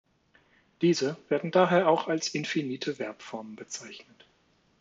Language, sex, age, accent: German, male, 40-49, Deutschland Deutsch